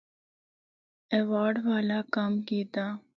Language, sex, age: Northern Hindko, female, 19-29